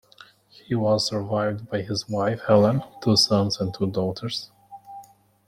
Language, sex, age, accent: English, male, 30-39, United States English